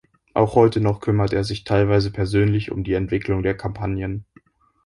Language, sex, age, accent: German, male, under 19, Deutschland Deutsch